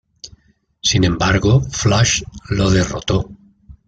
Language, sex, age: Spanish, male, 60-69